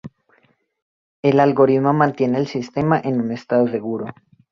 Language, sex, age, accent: Spanish, male, 19-29, Andino-Pacífico: Colombia, Perú, Ecuador, oeste de Bolivia y Venezuela andina